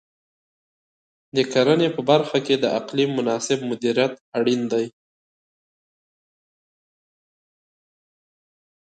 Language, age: Pashto, 19-29